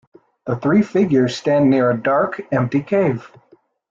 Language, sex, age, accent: English, male, under 19, United States English